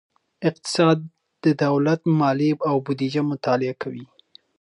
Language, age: Pashto, 19-29